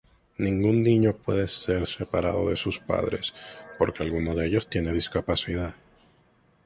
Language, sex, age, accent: Spanish, male, 19-29, Caribe: Cuba, Venezuela, Puerto Rico, República Dominicana, Panamá, Colombia caribeña, México caribeño, Costa del golfo de México